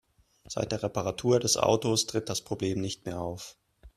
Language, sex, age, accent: German, male, 40-49, Deutschland Deutsch